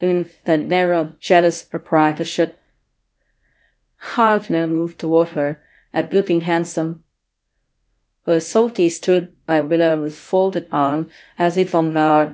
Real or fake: fake